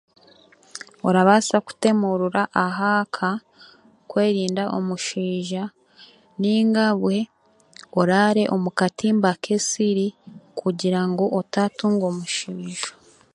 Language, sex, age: Chiga, female, 19-29